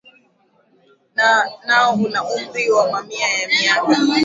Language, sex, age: Swahili, female, 19-29